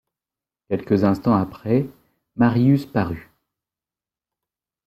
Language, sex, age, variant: French, male, 40-49, Français de métropole